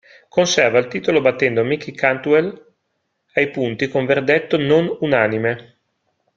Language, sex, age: Italian, male, 40-49